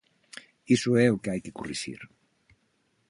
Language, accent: Galician, Normativo (estándar)